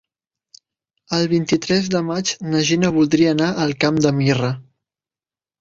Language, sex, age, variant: Catalan, male, 19-29, Central